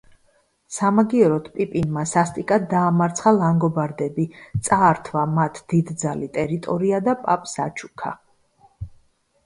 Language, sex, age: Georgian, female, 40-49